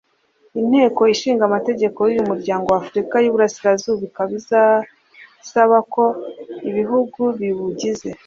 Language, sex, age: Kinyarwanda, male, 40-49